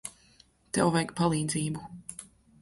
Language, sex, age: Latvian, female, 30-39